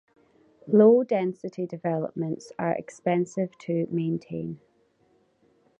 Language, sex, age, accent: English, female, 19-29, Scottish English